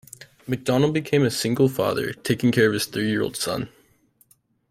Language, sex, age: English, male, under 19